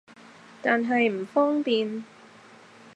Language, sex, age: Cantonese, female, 19-29